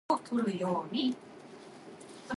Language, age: Cantonese, 19-29